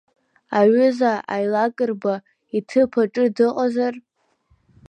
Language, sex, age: Abkhazian, female, under 19